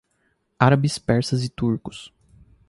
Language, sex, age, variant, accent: Portuguese, male, 19-29, Portuguese (Brasil), Paulista